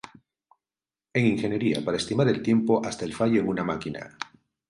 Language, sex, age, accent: Spanish, male, 50-59, Caribe: Cuba, Venezuela, Puerto Rico, República Dominicana, Panamá, Colombia caribeña, México caribeño, Costa del golfo de México